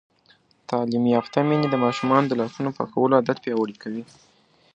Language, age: Pashto, 19-29